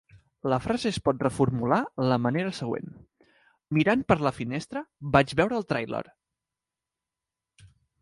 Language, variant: Catalan, Central